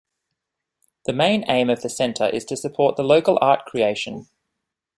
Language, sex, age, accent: English, male, 19-29, Australian English